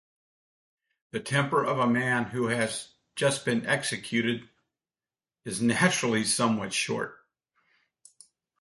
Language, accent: English, United States English